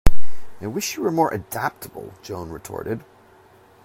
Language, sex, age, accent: English, male, 40-49, United States English